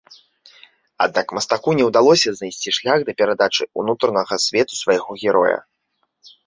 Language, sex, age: Belarusian, male, 19-29